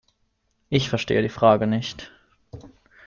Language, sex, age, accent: German, male, 19-29, Deutschland Deutsch